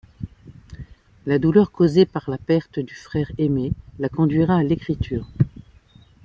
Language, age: French, 60-69